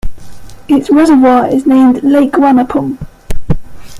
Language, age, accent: English, 19-29, England English